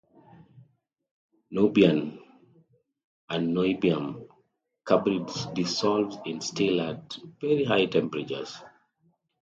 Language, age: English, 30-39